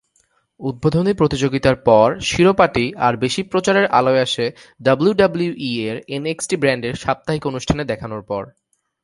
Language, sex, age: Bengali, male, 19-29